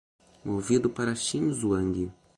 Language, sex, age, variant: Portuguese, male, 19-29, Portuguese (Brasil)